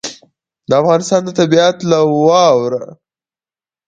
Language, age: Pashto, 19-29